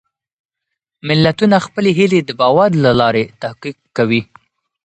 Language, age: Pashto, 19-29